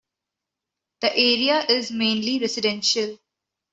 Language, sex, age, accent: English, female, 19-29, India and South Asia (India, Pakistan, Sri Lanka)